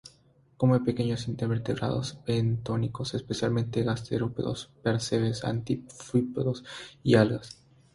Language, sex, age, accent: Spanish, male, under 19, Andino-Pacífico: Colombia, Perú, Ecuador, oeste de Bolivia y Venezuela andina; Rioplatense: Argentina, Uruguay, este de Bolivia, Paraguay